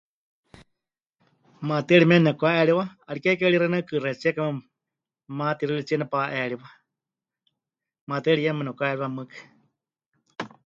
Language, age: Huichol, 50-59